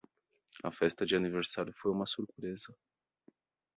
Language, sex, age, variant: Portuguese, male, 30-39, Portuguese (Brasil)